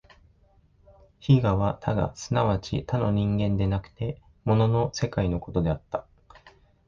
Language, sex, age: Japanese, male, 19-29